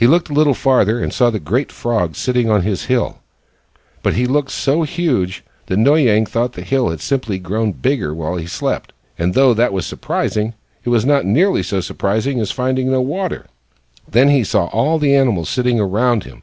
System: none